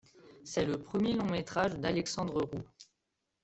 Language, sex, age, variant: French, female, 30-39, Français de métropole